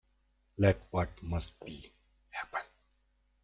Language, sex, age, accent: English, male, 30-39, India and South Asia (India, Pakistan, Sri Lanka)